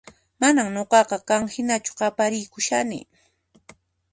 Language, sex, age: Puno Quechua, female, 40-49